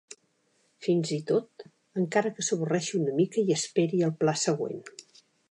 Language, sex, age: Catalan, female, 70-79